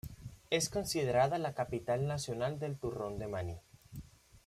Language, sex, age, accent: Spanish, male, 19-29, Caribe: Cuba, Venezuela, Puerto Rico, República Dominicana, Panamá, Colombia caribeña, México caribeño, Costa del golfo de México